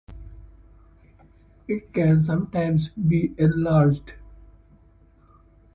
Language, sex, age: English, male, 19-29